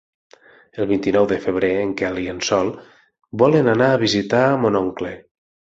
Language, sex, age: Catalan, male, 40-49